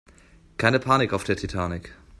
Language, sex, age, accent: German, male, 30-39, Deutschland Deutsch